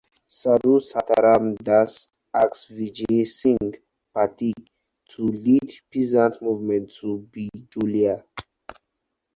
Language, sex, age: English, male, 19-29